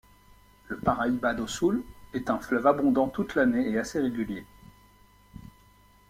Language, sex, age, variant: French, male, 40-49, Français de métropole